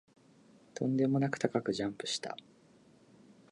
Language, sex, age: Japanese, male, 19-29